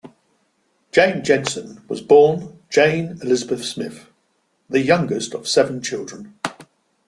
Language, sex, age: English, male, 60-69